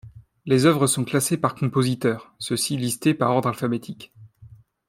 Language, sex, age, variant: French, male, 19-29, Français de métropole